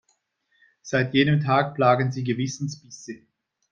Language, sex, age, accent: German, male, 50-59, Schweizerdeutsch